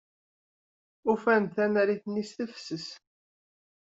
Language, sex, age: Kabyle, male, 19-29